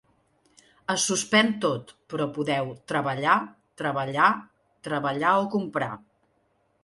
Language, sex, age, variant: Catalan, female, 50-59, Central